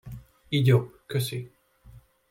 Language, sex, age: Hungarian, male, 19-29